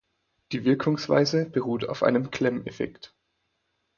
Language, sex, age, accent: German, male, 19-29, Deutschland Deutsch; Österreichisches Deutsch